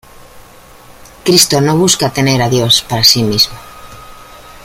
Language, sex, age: Spanish, female, 40-49